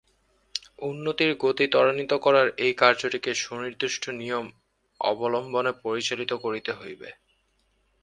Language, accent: Bengali, শুদ্ধ